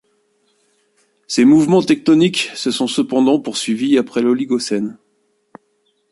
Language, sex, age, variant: French, male, 40-49, Français de métropole